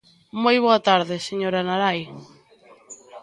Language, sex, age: Galician, female, 19-29